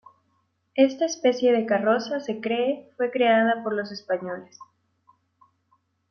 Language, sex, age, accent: Spanish, female, 19-29, Andino-Pacífico: Colombia, Perú, Ecuador, oeste de Bolivia y Venezuela andina